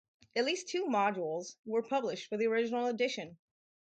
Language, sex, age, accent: English, female, 50-59, United States English